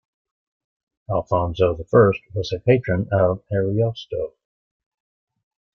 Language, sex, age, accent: English, male, 70-79, United States English